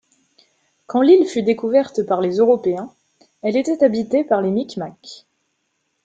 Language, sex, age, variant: French, female, 19-29, Français de métropole